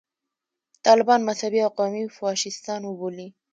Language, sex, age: Pashto, female, 19-29